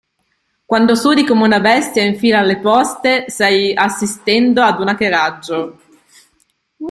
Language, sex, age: Italian, female, 30-39